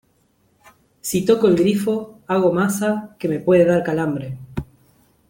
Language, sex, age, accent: Spanish, male, 40-49, Rioplatense: Argentina, Uruguay, este de Bolivia, Paraguay